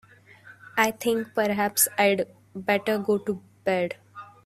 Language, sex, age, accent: English, female, 19-29, India and South Asia (India, Pakistan, Sri Lanka)